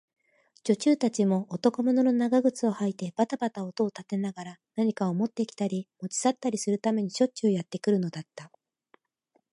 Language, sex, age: Japanese, female, 40-49